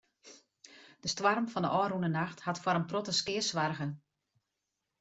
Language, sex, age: Western Frisian, female, 50-59